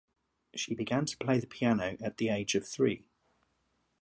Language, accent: English, England English